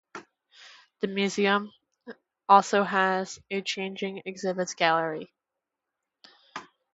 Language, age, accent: English, under 19, United States English; Canadian English